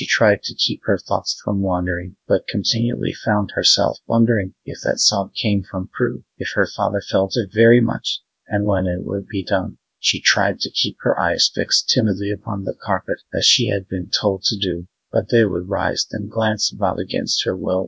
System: TTS, GradTTS